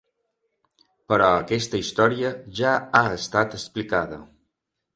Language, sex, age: Catalan, male, 40-49